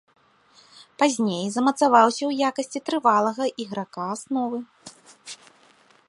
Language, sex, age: Belarusian, female, 19-29